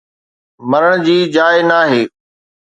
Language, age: Sindhi, 40-49